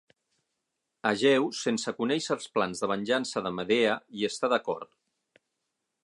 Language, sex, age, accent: Catalan, male, 50-59, balear; central